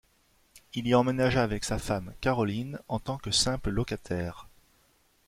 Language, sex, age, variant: French, male, 30-39, Français de métropole